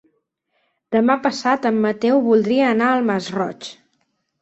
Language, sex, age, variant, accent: Catalan, female, 30-39, Central, Neutre